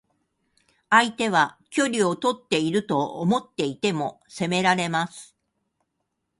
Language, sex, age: Japanese, female, 60-69